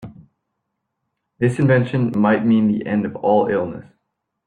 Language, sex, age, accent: English, male, 19-29, United States English